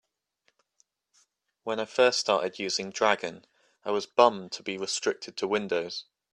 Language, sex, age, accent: English, male, 19-29, England English